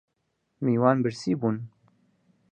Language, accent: Central Kurdish, سۆرانی